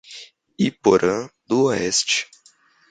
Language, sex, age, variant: Portuguese, male, 19-29, Portuguese (Brasil)